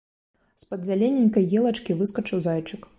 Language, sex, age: Belarusian, female, 30-39